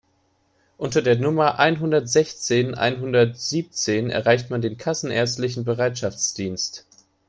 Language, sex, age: German, male, 19-29